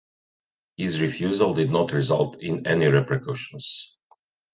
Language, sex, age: English, male, 50-59